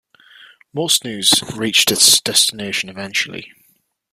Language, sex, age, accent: English, male, 19-29, England English